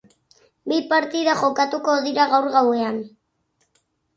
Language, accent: Basque, Mendebalekoa (Araba, Bizkaia, Gipuzkoako mendebaleko herri batzuk)